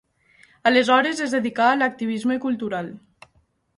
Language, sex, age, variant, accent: Catalan, female, 19-29, Valencià meridional, valencià